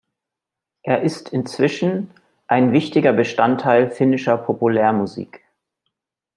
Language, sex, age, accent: German, male, 40-49, Deutschland Deutsch